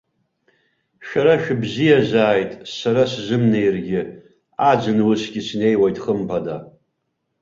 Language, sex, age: Abkhazian, male, 50-59